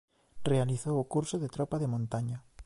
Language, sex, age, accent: Galician, male, 19-29, Central (gheada)